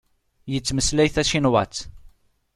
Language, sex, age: Kabyle, male, 30-39